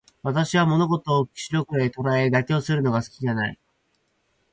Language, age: Japanese, 19-29